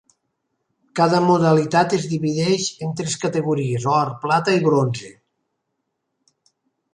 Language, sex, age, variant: Catalan, male, 50-59, Nord-Occidental